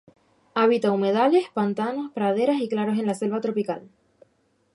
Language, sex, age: Spanish, female, 19-29